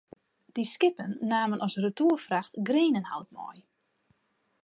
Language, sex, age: Western Frisian, female, 40-49